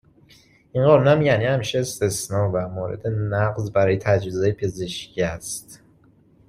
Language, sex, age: Persian, male, 19-29